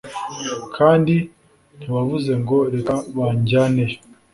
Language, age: Kinyarwanda, 19-29